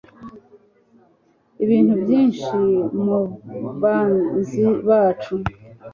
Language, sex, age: Kinyarwanda, female, 50-59